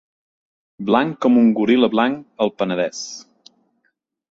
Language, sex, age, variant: Catalan, male, 30-39, Central